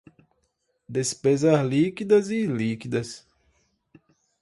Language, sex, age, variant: Portuguese, male, 19-29, Portuguese (Brasil)